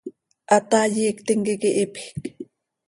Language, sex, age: Seri, female, 40-49